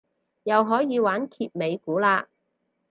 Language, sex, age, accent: Cantonese, female, 30-39, 广州音